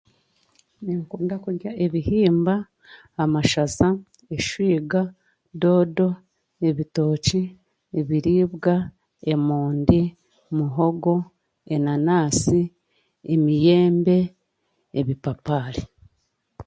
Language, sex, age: Chiga, female, 30-39